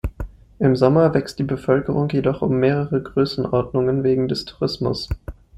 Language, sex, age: German, male, 19-29